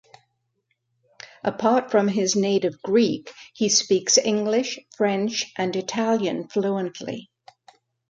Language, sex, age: English, female, 70-79